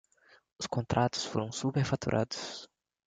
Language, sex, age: Portuguese, male, 19-29